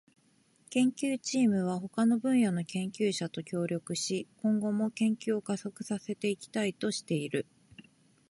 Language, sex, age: Japanese, female, 30-39